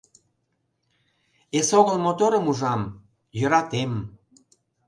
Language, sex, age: Mari, male, 50-59